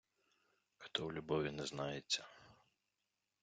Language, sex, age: Ukrainian, male, 30-39